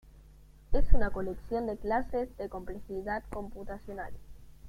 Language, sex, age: Spanish, male, under 19